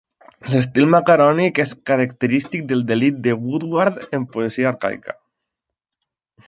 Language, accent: Catalan, valencià